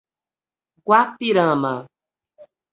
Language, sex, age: Portuguese, female, 40-49